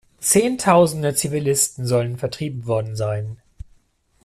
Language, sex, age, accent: German, male, 40-49, Deutschland Deutsch